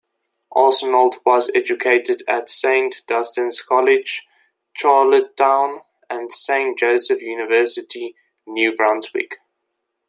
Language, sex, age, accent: English, male, 19-29, Southern African (South Africa, Zimbabwe, Namibia)